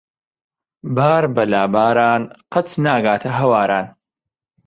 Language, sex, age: Central Kurdish, male, 19-29